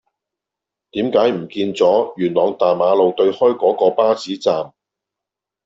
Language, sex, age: Cantonese, male, 50-59